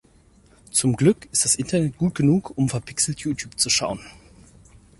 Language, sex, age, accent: German, male, 30-39, Deutschland Deutsch